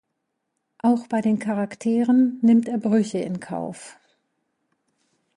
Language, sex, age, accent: German, female, 50-59, Deutschland Deutsch